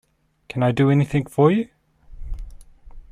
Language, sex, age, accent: English, male, 30-39, New Zealand English